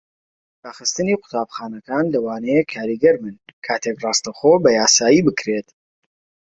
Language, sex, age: Central Kurdish, male, 19-29